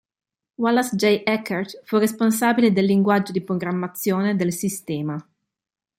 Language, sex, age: Italian, female, 30-39